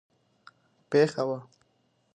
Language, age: Pashto, 19-29